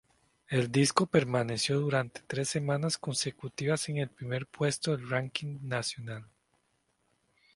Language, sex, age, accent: Spanish, male, 30-39, América central